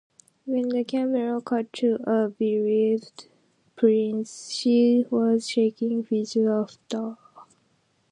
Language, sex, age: English, female, 19-29